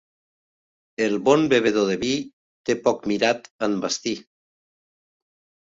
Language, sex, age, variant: Catalan, male, 50-59, Central